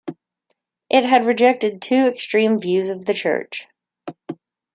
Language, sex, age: English, female, 30-39